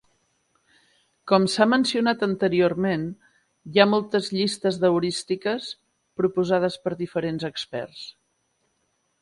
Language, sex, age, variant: Catalan, female, 50-59, Central